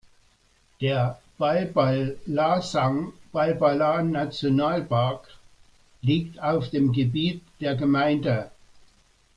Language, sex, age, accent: German, male, 60-69, Deutschland Deutsch